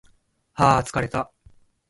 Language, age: Japanese, 30-39